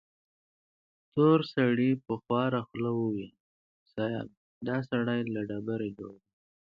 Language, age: Pashto, 19-29